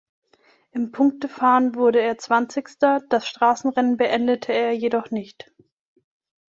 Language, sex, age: German, female, 19-29